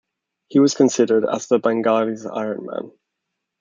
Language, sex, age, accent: English, male, 19-29, England English